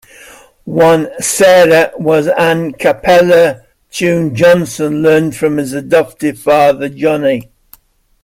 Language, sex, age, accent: English, male, 70-79, England English